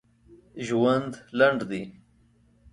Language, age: Pashto, 30-39